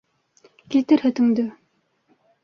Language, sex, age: Bashkir, female, under 19